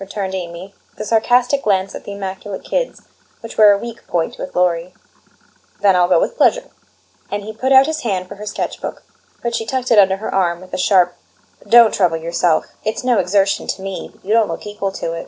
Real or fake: real